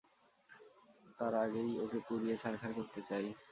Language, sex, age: Bengali, male, 19-29